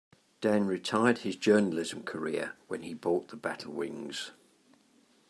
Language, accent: English, England English